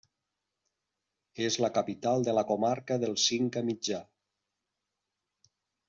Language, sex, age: Catalan, male, 40-49